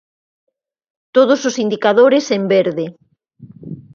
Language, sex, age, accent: Galician, female, 40-49, Normativo (estándar)